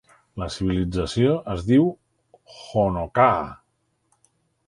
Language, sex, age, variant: Catalan, male, 60-69, Central